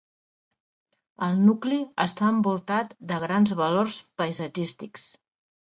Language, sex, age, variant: Catalan, female, 40-49, Central